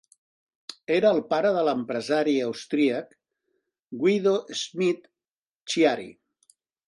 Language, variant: Catalan, Central